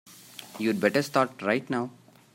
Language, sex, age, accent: English, male, 30-39, India and South Asia (India, Pakistan, Sri Lanka)